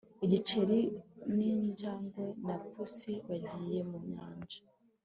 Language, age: Kinyarwanda, 19-29